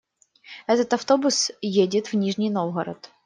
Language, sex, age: Russian, female, 19-29